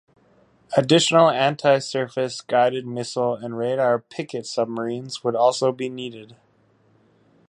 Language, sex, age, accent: English, male, 30-39, Canadian English